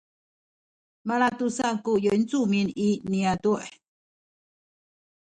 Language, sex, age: Sakizaya, female, 70-79